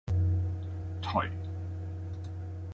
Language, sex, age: Cantonese, male, 30-39